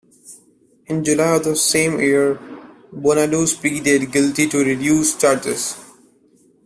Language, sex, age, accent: English, male, 19-29, India and South Asia (India, Pakistan, Sri Lanka)